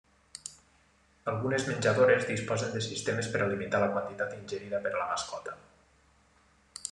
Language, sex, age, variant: Catalan, male, 19-29, Nord-Occidental